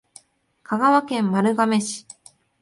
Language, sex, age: Japanese, female, 19-29